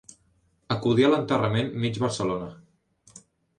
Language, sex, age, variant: Catalan, male, under 19, Central